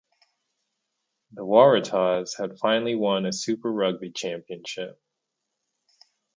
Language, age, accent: English, 30-39, United States English